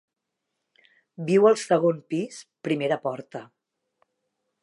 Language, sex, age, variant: Catalan, female, 40-49, Central